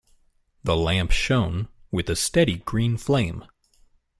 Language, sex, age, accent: English, male, 19-29, United States English